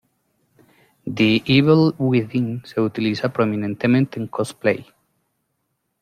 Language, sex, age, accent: Spanish, male, 40-49, Andino-Pacífico: Colombia, Perú, Ecuador, oeste de Bolivia y Venezuela andina